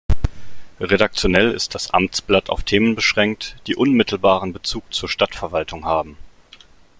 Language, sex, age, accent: German, male, 19-29, Deutschland Deutsch